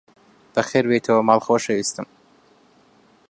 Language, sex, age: Central Kurdish, male, 19-29